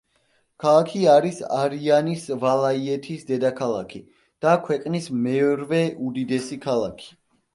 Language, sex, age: Georgian, male, 19-29